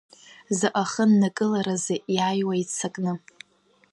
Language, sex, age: Abkhazian, female, under 19